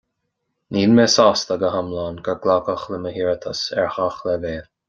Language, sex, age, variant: Irish, male, 30-39, Gaeilge Chonnacht